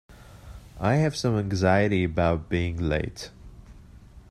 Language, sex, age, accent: English, male, 30-39, United States English